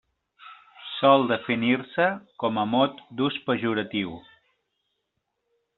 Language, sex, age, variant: Catalan, male, 40-49, Central